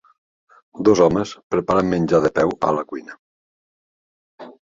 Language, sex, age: Catalan, male, 60-69